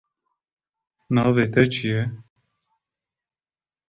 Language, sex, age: Kurdish, male, 19-29